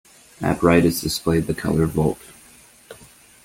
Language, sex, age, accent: English, male, 30-39, Canadian English